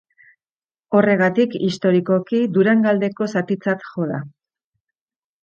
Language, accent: Basque, Erdialdekoa edo Nafarra (Gipuzkoa, Nafarroa)